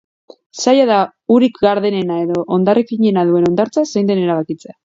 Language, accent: Basque, Mendebalekoa (Araba, Bizkaia, Gipuzkoako mendebaleko herri batzuk)